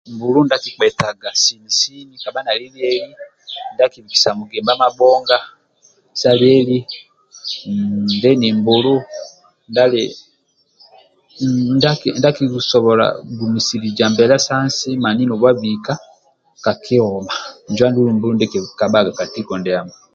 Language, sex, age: Amba (Uganda), male, 30-39